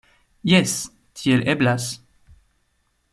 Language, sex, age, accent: Esperanto, male, 19-29, Internacia